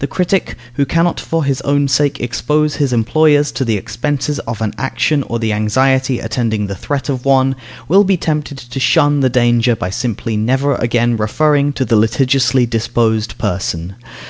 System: none